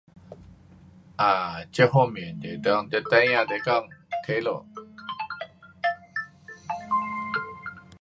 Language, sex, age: Pu-Xian Chinese, male, 50-59